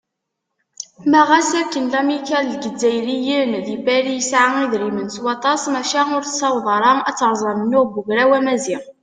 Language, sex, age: Kabyle, female, 19-29